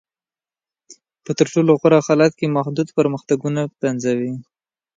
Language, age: Pashto, 19-29